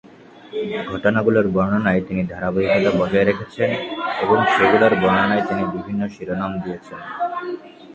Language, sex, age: Bengali, male, 19-29